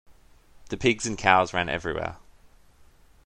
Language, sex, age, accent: English, male, 30-39, Australian English